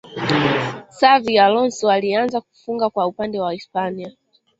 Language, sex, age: Swahili, female, 19-29